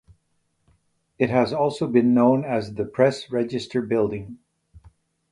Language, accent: English, Canadian English